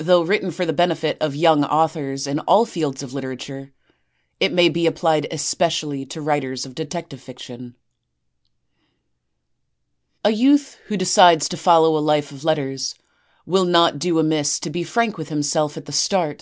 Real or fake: real